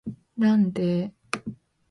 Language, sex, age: Japanese, female, 19-29